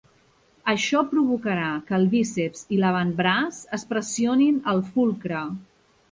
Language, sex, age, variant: Catalan, female, 40-49, Central